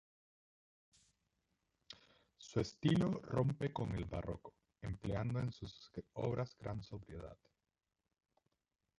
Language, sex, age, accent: Spanish, male, 19-29, Caribe: Cuba, Venezuela, Puerto Rico, República Dominicana, Panamá, Colombia caribeña, México caribeño, Costa del golfo de México